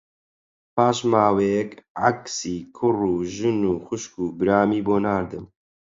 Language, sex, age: Central Kurdish, male, 30-39